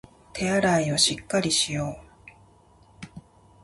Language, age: Japanese, 40-49